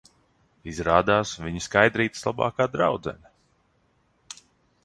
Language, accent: Latvian, Riga